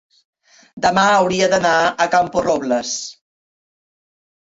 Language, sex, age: Catalan, female, 60-69